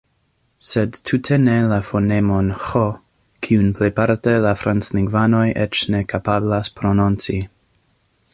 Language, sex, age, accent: Esperanto, male, 30-39, Internacia